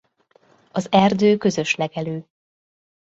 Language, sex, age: Hungarian, female, 30-39